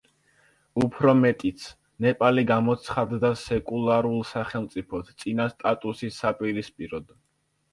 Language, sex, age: Georgian, male, under 19